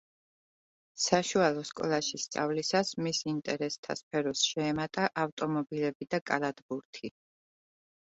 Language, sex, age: Georgian, female, 30-39